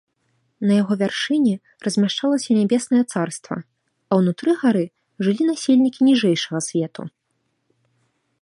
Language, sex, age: Belarusian, female, 19-29